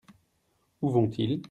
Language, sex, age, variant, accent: French, male, 30-39, Français d'Europe, Français de Belgique